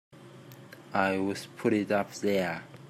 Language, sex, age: English, male, 19-29